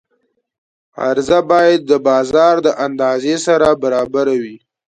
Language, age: Pashto, under 19